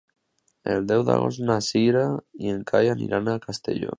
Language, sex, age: Catalan, male, under 19